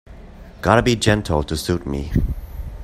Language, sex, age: English, male, 19-29